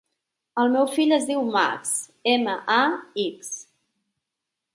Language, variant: Catalan, Central